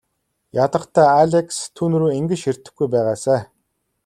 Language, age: Mongolian, 90+